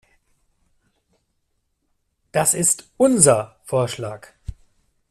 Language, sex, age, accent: German, male, 40-49, Deutschland Deutsch